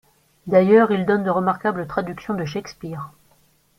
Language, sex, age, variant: French, female, 40-49, Français de métropole